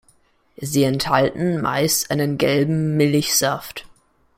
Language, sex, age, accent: German, male, under 19, Deutschland Deutsch